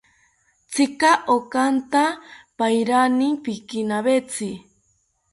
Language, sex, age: South Ucayali Ashéninka, female, under 19